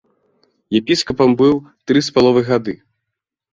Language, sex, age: Belarusian, male, under 19